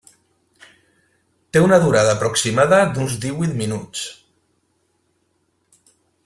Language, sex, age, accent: Catalan, male, 40-49, valencià